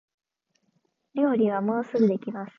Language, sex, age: Japanese, female, under 19